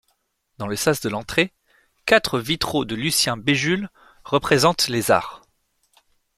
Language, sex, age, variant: French, male, 30-39, Français de métropole